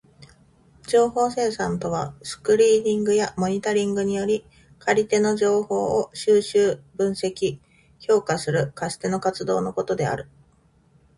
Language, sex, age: Japanese, female, 40-49